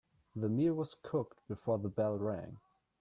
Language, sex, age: English, male, 19-29